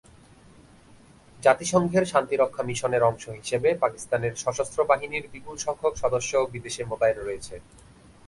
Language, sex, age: Bengali, male, 19-29